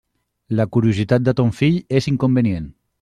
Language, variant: Catalan, Central